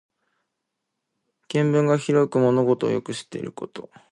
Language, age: Japanese, 19-29